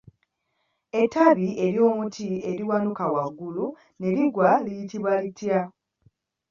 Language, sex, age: Ganda, female, 19-29